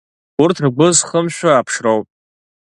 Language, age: Abkhazian, under 19